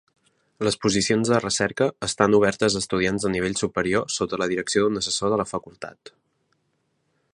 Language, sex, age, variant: Catalan, male, 19-29, Central